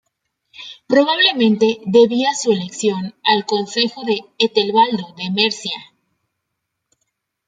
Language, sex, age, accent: Spanish, female, 19-29, México